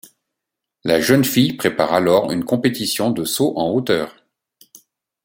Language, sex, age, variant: French, male, 40-49, Français de métropole